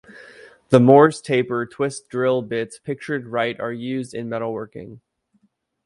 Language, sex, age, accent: English, male, 30-39, United States English